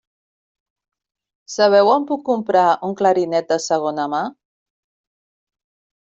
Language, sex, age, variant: Catalan, female, 40-49, Central